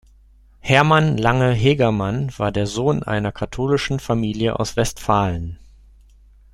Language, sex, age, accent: German, male, 40-49, Deutschland Deutsch